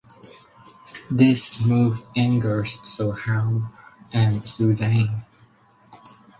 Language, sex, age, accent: English, male, under 19, United States English